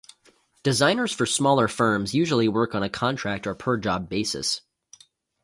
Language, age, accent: English, 19-29, United States English